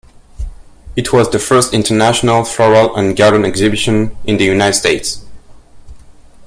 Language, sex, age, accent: English, male, 19-29, United States English